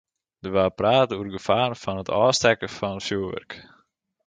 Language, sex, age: Western Frisian, male, under 19